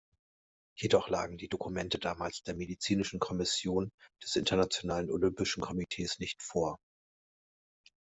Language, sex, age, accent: German, male, 40-49, Deutschland Deutsch